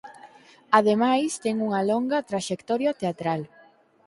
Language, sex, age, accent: Galician, female, under 19, Normativo (estándar)